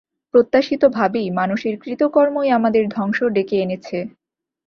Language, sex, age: Bengali, female, 19-29